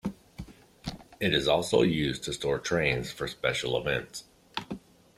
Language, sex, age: English, male, 50-59